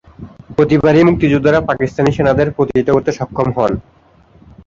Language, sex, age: Bengali, male, 19-29